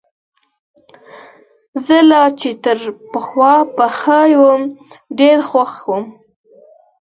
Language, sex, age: Pashto, female, under 19